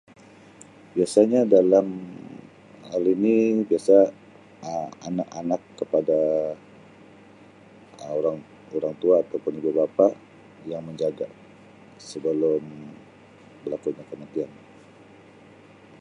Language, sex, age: Sabah Malay, male, 40-49